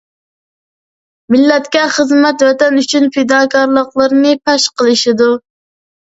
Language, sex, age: Uyghur, male, under 19